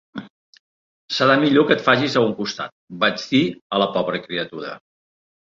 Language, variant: Catalan, Central